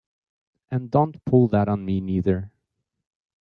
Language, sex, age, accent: English, male, 30-39, United States English